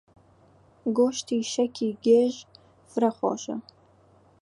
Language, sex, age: Central Kurdish, female, 19-29